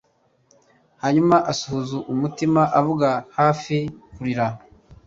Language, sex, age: Kinyarwanda, male, 40-49